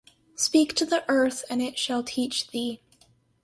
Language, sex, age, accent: English, female, under 19, United States English